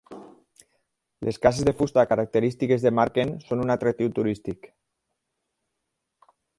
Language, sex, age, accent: Catalan, male, 50-59, valencià